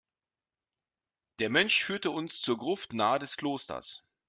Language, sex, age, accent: German, male, 40-49, Deutschland Deutsch